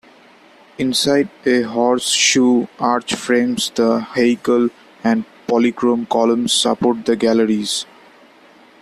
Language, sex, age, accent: English, male, 19-29, India and South Asia (India, Pakistan, Sri Lanka)